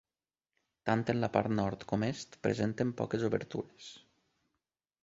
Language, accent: Catalan, valencià